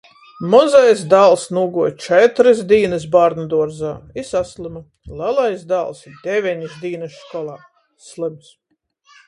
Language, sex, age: Latgalian, female, 40-49